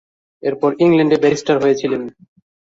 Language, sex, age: Bengali, male, 19-29